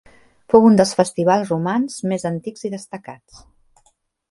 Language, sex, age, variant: Catalan, female, 40-49, Central